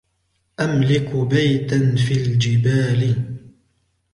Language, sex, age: Arabic, male, 19-29